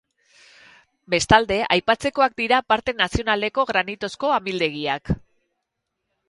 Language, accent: Basque, Erdialdekoa edo Nafarra (Gipuzkoa, Nafarroa)